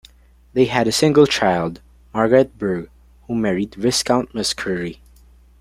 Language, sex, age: English, male, 19-29